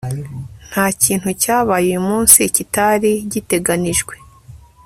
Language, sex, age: Kinyarwanda, female, 19-29